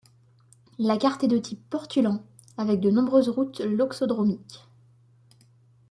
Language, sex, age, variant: French, female, 19-29, Français de métropole